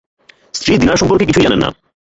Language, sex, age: Bengali, male, 19-29